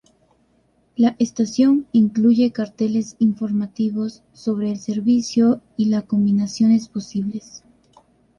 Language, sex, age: Spanish, female, 19-29